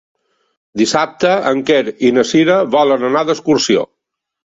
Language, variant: Catalan, Balear